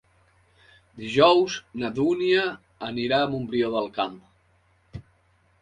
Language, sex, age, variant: Catalan, male, 50-59, Central